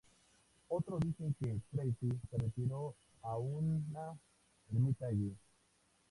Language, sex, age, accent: Spanish, male, 19-29, México